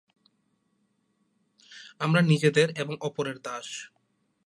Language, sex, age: Bengali, male, 19-29